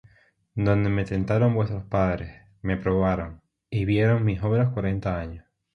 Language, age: Spanish, 19-29